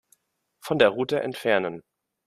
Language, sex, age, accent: German, male, 19-29, Deutschland Deutsch